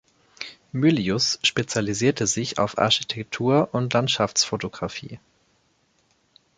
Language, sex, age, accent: German, male, 19-29, Deutschland Deutsch